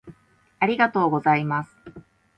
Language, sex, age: Japanese, female, 30-39